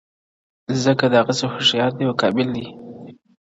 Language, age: Pashto, 19-29